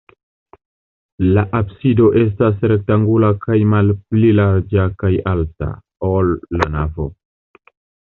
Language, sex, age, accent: Esperanto, male, 19-29, Internacia